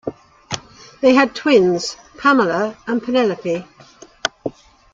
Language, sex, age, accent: English, female, 70-79, England English